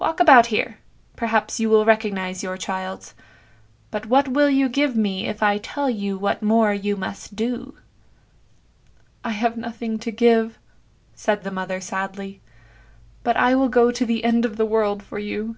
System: none